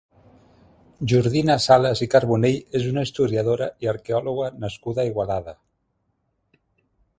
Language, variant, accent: Catalan, Central, gironí